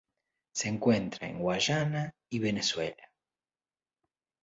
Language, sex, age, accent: Spanish, male, 40-49, Rioplatense: Argentina, Uruguay, este de Bolivia, Paraguay